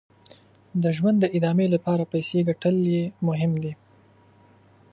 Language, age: Pashto, 19-29